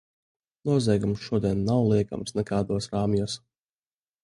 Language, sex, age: Latvian, male, 19-29